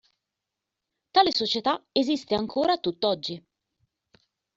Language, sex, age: Italian, female, 40-49